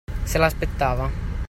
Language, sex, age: Italian, male, 50-59